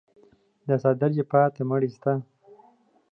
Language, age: Pashto, 19-29